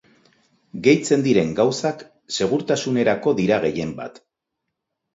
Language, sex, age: Basque, male, 40-49